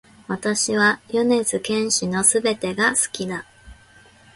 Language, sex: Japanese, female